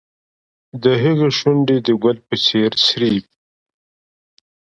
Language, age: Pashto, 19-29